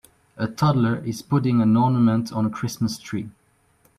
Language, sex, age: English, male, 19-29